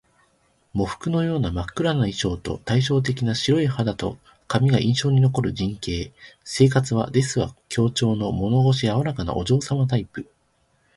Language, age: Japanese, 30-39